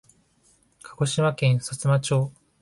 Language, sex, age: Japanese, male, 19-29